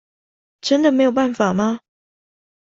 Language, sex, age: Chinese, female, under 19